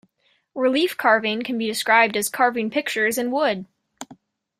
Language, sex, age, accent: English, female, under 19, United States English